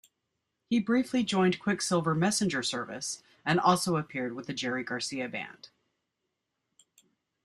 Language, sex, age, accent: English, female, 40-49, United States English